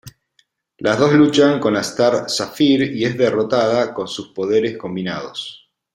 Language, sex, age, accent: Spanish, male, 40-49, Rioplatense: Argentina, Uruguay, este de Bolivia, Paraguay